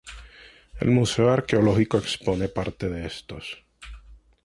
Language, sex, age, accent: Spanish, male, 19-29, Caribe: Cuba, Venezuela, Puerto Rico, República Dominicana, Panamá, Colombia caribeña, México caribeño, Costa del golfo de México